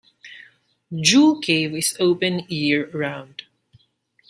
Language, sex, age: English, male, 19-29